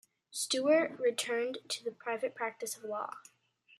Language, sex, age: English, female, 19-29